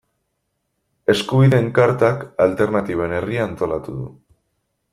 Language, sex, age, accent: Basque, male, 19-29, Erdialdekoa edo Nafarra (Gipuzkoa, Nafarroa)